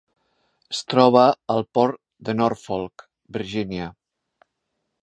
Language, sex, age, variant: Catalan, male, 60-69, Central